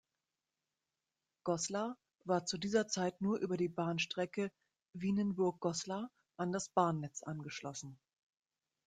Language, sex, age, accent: German, female, 40-49, Deutschland Deutsch